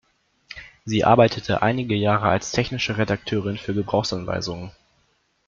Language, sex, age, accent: German, male, under 19, Deutschland Deutsch